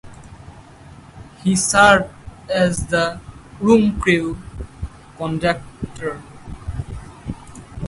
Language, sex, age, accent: English, male, 19-29, United States English